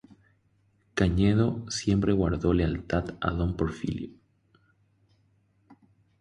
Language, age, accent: Spanish, 30-39, Rioplatense: Argentina, Uruguay, este de Bolivia, Paraguay